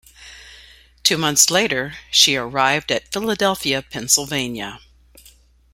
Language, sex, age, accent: English, female, 50-59, United States English